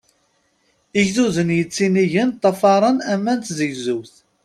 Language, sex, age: Kabyle, male, 30-39